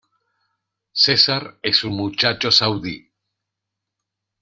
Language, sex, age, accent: Spanish, male, 50-59, Rioplatense: Argentina, Uruguay, este de Bolivia, Paraguay